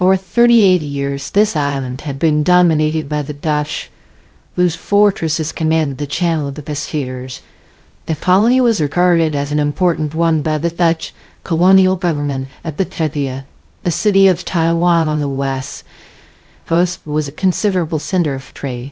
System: TTS, VITS